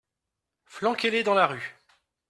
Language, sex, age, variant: French, male, 40-49, Français de métropole